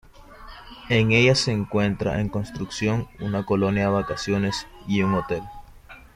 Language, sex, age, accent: Spanish, male, 19-29, México